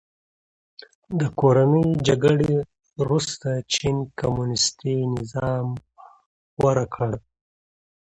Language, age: Pashto, 30-39